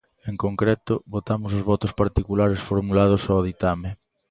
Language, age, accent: Galician, 30-39, Normativo (estándar)